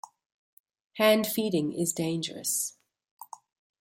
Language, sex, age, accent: English, female, 40-49, Southern African (South Africa, Zimbabwe, Namibia)